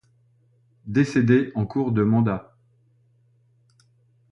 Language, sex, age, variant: French, male, 60-69, Français de métropole